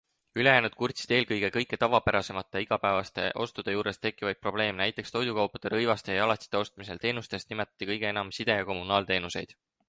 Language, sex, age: Estonian, male, 19-29